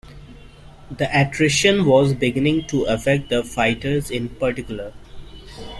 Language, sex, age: English, male, 19-29